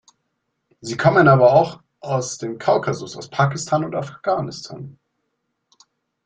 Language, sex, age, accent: German, male, 19-29, Deutschland Deutsch